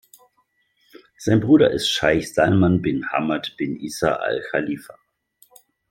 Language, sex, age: German, male, 40-49